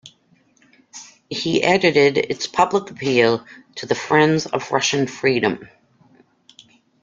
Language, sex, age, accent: English, female, 50-59, United States English